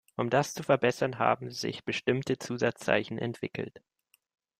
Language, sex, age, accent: German, male, 19-29, Deutschland Deutsch